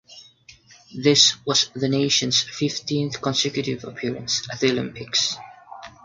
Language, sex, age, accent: English, male, 19-29, United States English; Filipino